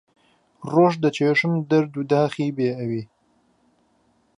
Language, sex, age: Central Kurdish, male, 19-29